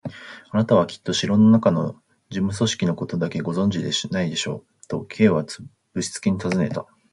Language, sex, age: Japanese, male, 19-29